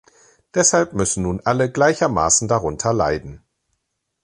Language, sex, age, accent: German, male, 40-49, Deutschland Deutsch